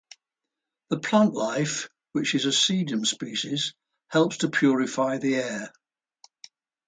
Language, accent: English, England English